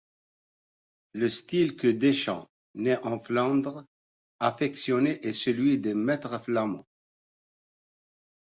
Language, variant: French, Français du nord de l'Afrique